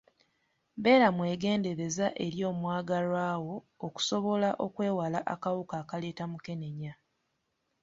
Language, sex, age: Ganda, female, 19-29